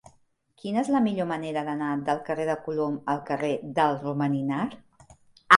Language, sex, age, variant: Catalan, female, 40-49, Central